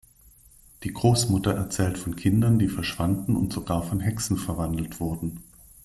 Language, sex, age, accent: German, male, 40-49, Deutschland Deutsch